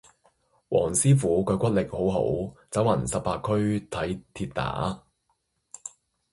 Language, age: Cantonese, 19-29